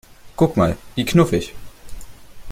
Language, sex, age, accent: German, male, 19-29, Deutschland Deutsch